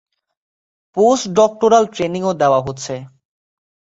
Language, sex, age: Bengali, male, 19-29